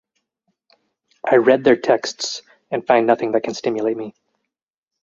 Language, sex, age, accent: English, male, 30-39, United States English